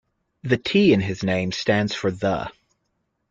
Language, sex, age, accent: English, male, 19-29, United States English